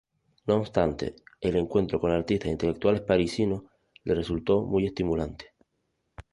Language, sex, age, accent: Spanish, male, 30-39, España: Islas Canarias